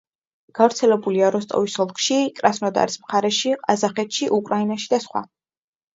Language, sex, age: Georgian, female, under 19